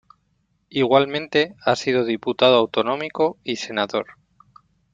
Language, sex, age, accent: Spanish, male, 40-49, España: Norte peninsular (Asturias, Castilla y León, Cantabria, País Vasco, Navarra, Aragón, La Rioja, Guadalajara, Cuenca)